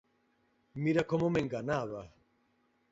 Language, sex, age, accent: Galician, male, 30-39, Normativo (estándar)